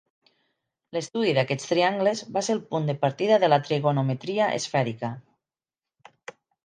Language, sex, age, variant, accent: Catalan, female, 40-49, Nord-Occidental, Tortosí